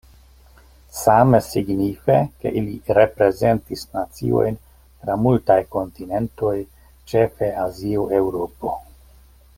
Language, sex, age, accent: Esperanto, male, 50-59, Internacia